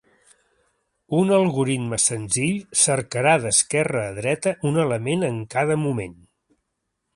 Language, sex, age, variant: Catalan, male, 60-69, Central